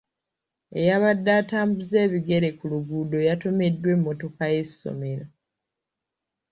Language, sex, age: Ganda, female, 19-29